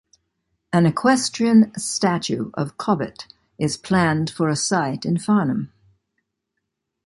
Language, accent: English, United States English